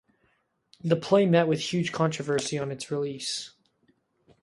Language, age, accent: English, under 19, United States English